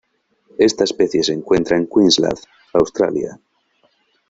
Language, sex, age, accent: Spanish, male, 30-39, España: Norte peninsular (Asturias, Castilla y León, Cantabria, País Vasco, Navarra, Aragón, La Rioja, Guadalajara, Cuenca)